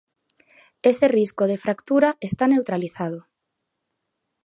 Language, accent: Galician, Oriental (común en zona oriental); Normativo (estándar)